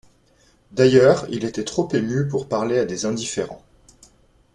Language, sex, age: French, male, 30-39